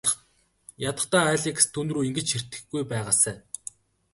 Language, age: Mongolian, 19-29